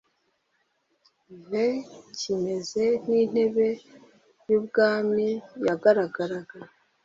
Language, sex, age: Kinyarwanda, female, 19-29